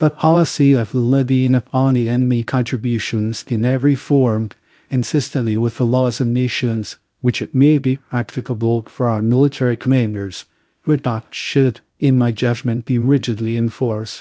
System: TTS, VITS